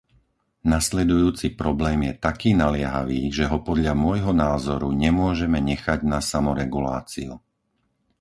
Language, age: Slovak, 50-59